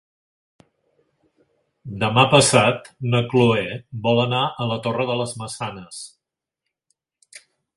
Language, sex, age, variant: Catalan, male, 60-69, Central